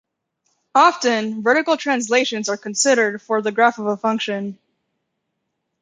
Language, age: English, 19-29